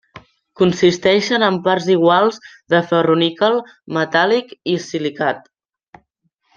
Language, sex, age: Catalan, male, under 19